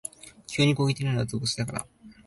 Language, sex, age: Japanese, male, 19-29